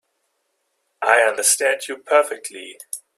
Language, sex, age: English, male, 30-39